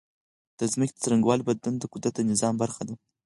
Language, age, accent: Pashto, 19-29, کندهاری لهجه